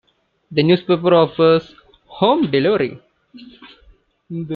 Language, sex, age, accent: English, male, 19-29, India and South Asia (India, Pakistan, Sri Lanka)